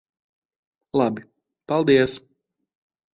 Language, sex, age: Latvian, male, 30-39